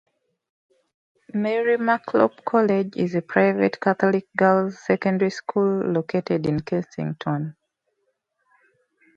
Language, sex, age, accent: English, female, 19-29, England English